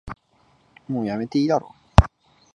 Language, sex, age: Japanese, male, 19-29